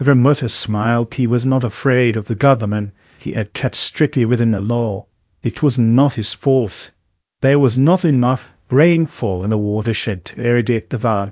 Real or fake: fake